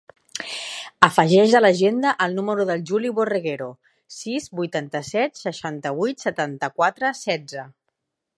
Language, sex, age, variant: Catalan, female, 30-39, Central